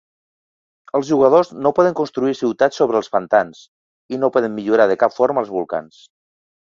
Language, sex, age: Catalan, male, 50-59